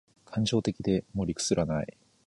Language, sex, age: Japanese, male, 19-29